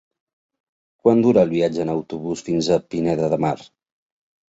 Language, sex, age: Catalan, male, 40-49